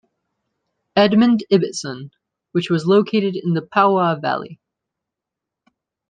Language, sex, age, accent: English, male, 19-29, United States English